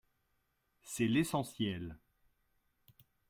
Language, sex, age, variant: French, male, 30-39, Français de métropole